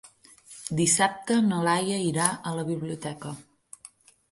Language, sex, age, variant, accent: Catalan, female, 19-29, Central, Oriental